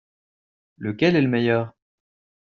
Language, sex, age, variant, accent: French, male, 30-39, Français d'Europe, Français de Belgique